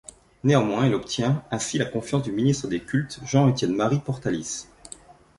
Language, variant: French, Français de métropole